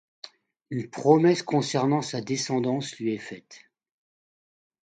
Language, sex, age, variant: French, male, 60-69, Français de métropole